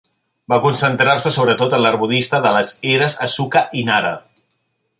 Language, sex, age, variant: Catalan, male, 40-49, Central